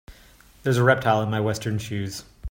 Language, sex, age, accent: English, male, 19-29, United States English